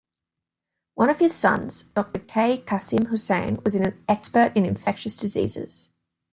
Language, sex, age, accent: English, female, 19-29, Australian English